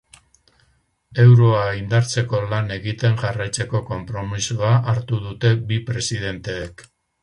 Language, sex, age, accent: Basque, male, 70-79, Mendebalekoa (Araba, Bizkaia, Gipuzkoako mendebaleko herri batzuk)